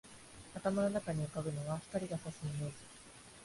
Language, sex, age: Japanese, female, 19-29